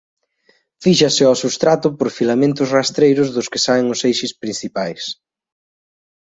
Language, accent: Galician, Atlántico (seseo e gheada)